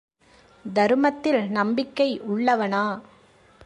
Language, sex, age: Tamil, female, 30-39